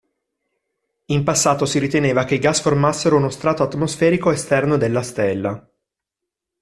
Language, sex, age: Italian, male, 40-49